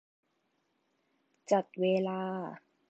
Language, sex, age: Thai, female, 19-29